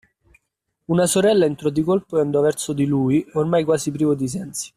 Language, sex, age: Italian, male, 19-29